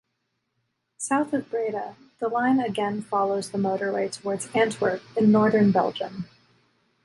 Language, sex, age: English, female, 19-29